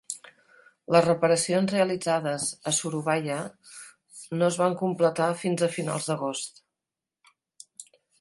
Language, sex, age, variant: Catalan, female, 50-59, Nord-Occidental